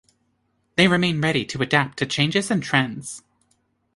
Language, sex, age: English, female, 30-39